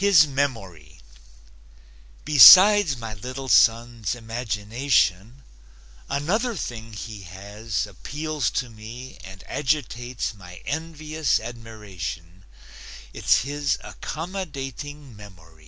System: none